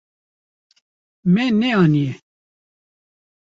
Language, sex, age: Kurdish, male, 50-59